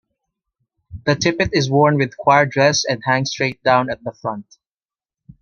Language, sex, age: English, male, 19-29